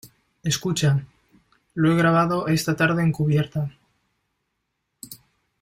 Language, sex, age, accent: Spanish, male, 19-29, España: Centro-Sur peninsular (Madrid, Toledo, Castilla-La Mancha)